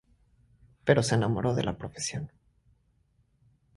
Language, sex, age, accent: Spanish, male, 19-29, México